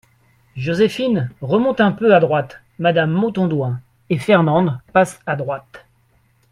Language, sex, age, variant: French, male, 40-49, Français de métropole